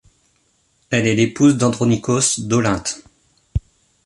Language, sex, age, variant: French, male, 40-49, Français de métropole